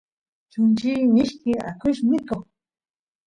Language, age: Santiago del Estero Quichua, 30-39